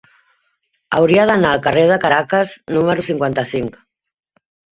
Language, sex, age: Catalan, female, 30-39